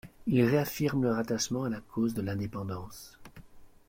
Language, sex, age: French, male, 30-39